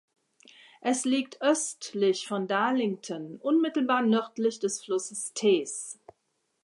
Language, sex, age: German, female, 60-69